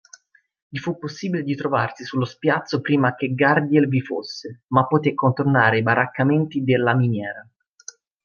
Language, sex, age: Italian, male, 30-39